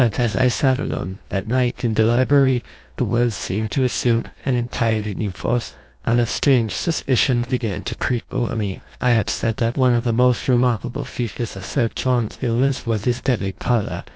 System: TTS, GlowTTS